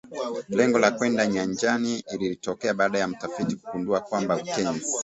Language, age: Swahili, 30-39